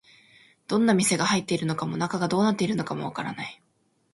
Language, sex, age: Japanese, female, under 19